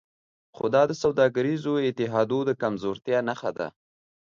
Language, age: Pashto, 19-29